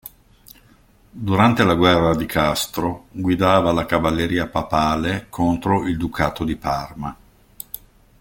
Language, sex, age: Italian, male, 50-59